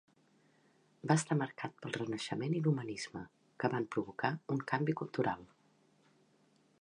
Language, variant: Catalan, Central